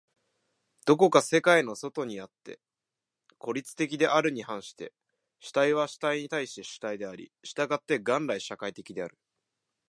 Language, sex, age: Japanese, male, 19-29